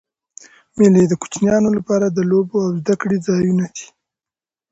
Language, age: Pashto, 19-29